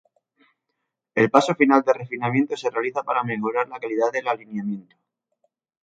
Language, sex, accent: Spanish, male, España: Sur peninsular (Andalucia, Extremadura, Murcia)